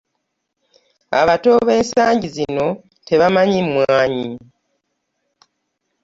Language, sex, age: Ganda, female, 50-59